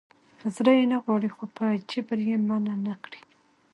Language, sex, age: Pashto, female, 19-29